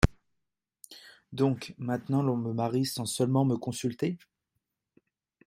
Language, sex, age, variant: French, male, 30-39, Français de métropole